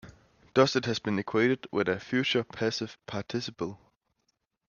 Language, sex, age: English, male, under 19